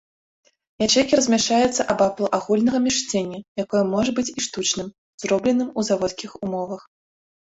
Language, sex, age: Belarusian, female, 30-39